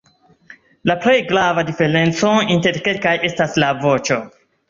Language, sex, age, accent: Esperanto, male, 19-29, Internacia